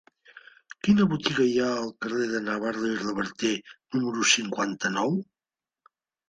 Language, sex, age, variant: Catalan, male, 50-59, Central